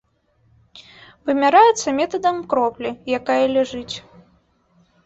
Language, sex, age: Belarusian, female, under 19